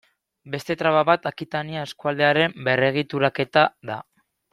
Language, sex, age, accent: Basque, male, 19-29, Mendebalekoa (Araba, Bizkaia, Gipuzkoako mendebaleko herri batzuk)